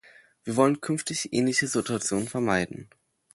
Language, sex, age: German, male, under 19